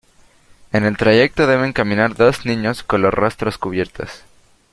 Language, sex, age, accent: Spanish, male, under 19, Chileno: Chile, Cuyo